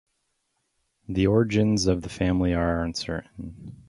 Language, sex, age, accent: English, male, 30-39, United States English